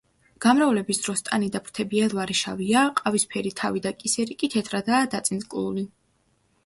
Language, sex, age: Georgian, female, under 19